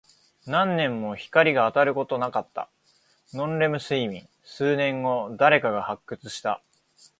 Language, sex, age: Japanese, male, 19-29